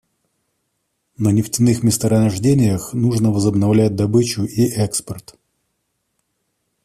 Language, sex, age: Russian, male, 30-39